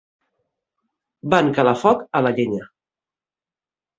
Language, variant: Catalan, Nord-Occidental